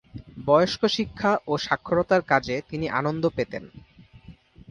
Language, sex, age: Bengali, male, 19-29